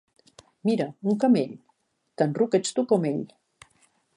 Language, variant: Catalan, Central